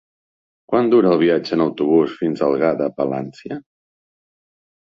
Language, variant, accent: Catalan, Central, central